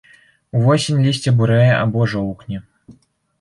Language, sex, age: Belarusian, male, under 19